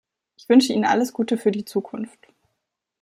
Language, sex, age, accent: German, female, 19-29, Deutschland Deutsch